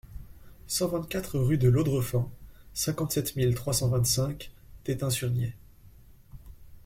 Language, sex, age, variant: French, male, 19-29, Français de métropole